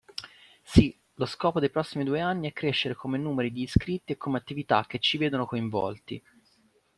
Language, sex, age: Italian, male, 30-39